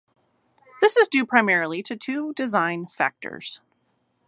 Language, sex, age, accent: English, female, 30-39, United States English